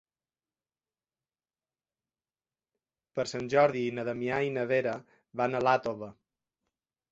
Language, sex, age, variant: Catalan, male, 40-49, Balear